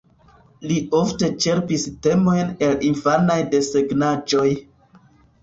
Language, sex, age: Esperanto, male, 19-29